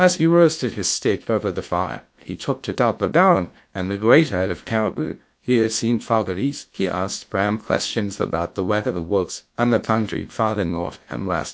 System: TTS, GlowTTS